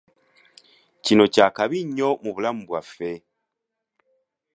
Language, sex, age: Ganda, male, 19-29